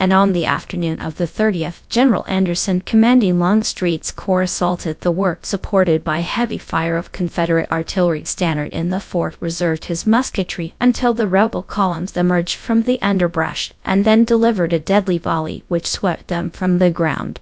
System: TTS, GradTTS